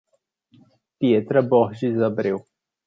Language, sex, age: Portuguese, male, 19-29